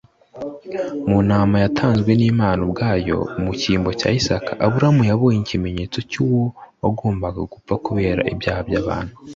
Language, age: Kinyarwanda, 19-29